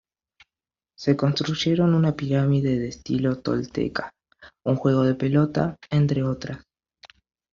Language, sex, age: Spanish, male, under 19